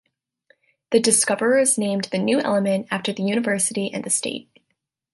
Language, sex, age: English, female, 19-29